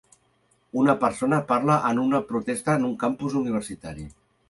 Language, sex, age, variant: Catalan, male, 50-59, Central